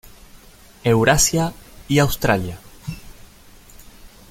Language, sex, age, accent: Spanish, male, 19-29, Rioplatense: Argentina, Uruguay, este de Bolivia, Paraguay